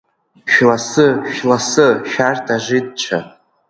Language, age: Abkhazian, under 19